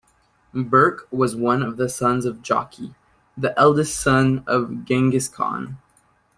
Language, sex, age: English, male, 19-29